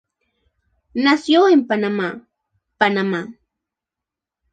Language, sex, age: Spanish, female, 19-29